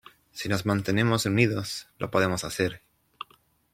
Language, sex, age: Spanish, male, 30-39